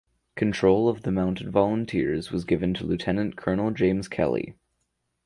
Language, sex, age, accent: English, male, under 19, Canadian English